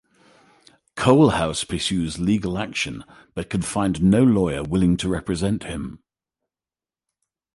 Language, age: English, 60-69